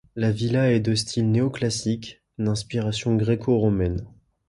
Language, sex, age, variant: French, male, 19-29, Français de métropole